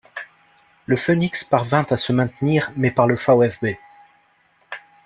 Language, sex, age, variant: French, male, 30-39, Français de métropole